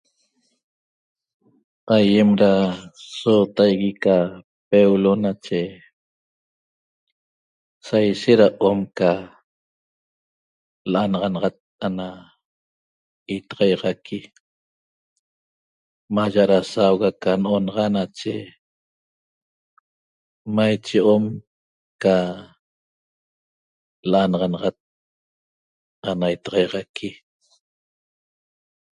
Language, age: Toba, 60-69